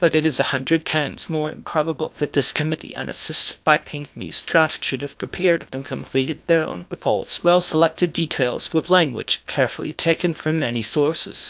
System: TTS, GlowTTS